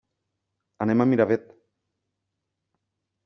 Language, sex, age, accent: Catalan, male, 40-49, valencià